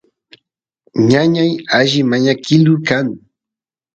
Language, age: Santiago del Estero Quichua, 30-39